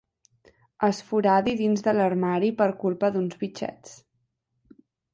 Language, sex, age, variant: Catalan, female, under 19, Central